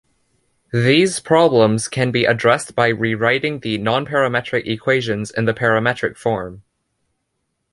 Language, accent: English, Canadian English